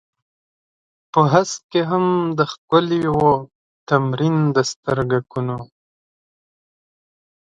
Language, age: Pashto, 19-29